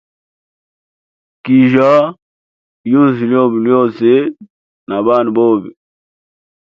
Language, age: Hemba, 30-39